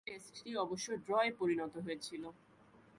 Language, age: Bengali, 19-29